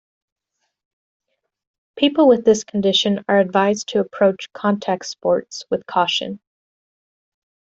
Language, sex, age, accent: English, female, 30-39, United States English